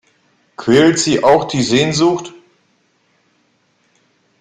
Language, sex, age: German, male, 50-59